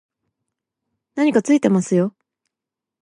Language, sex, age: Japanese, female, 19-29